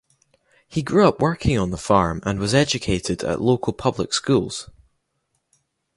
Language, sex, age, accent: English, male, under 19, Scottish English